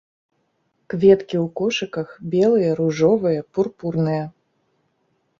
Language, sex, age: Belarusian, female, 30-39